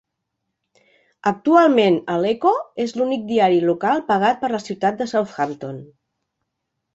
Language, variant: Catalan, Central